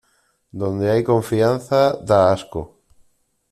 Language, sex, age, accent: Spanish, male, 40-49, España: Norte peninsular (Asturias, Castilla y León, Cantabria, País Vasco, Navarra, Aragón, La Rioja, Guadalajara, Cuenca)